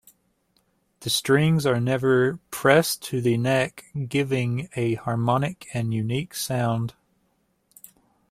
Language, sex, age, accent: English, male, 19-29, United States English